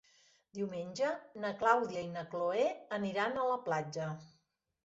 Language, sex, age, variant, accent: Catalan, female, 50-59, Central, central